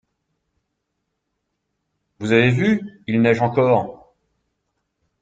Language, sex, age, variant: French, male, 40-49, Français de métropole